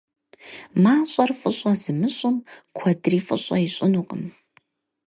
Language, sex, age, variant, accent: Kabardian, female, 30-39, Адыгэбзэ (Къэбэрдей, Кирил, псоми зэдай), Джылэхъстэней (Gilahsteney)